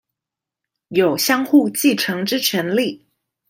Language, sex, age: Chinese, female, 30-39